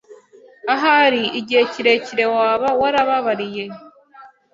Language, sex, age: Kinyarwanda, female, 19-29